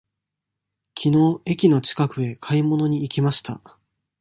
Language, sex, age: Japanese, male, 19-29